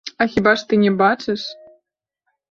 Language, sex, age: Belarusian, female, 30-39